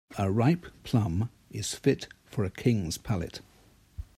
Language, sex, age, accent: English, male, 50-59, England English